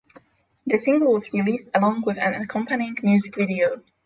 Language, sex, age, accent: English, female, 19-29, Slavic; polish